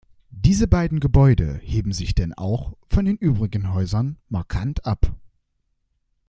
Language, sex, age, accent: German, male, under 19, Deutschland Deutsch